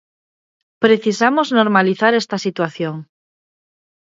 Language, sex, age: Galician, female, 30-39